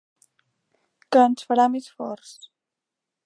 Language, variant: Catalan, Central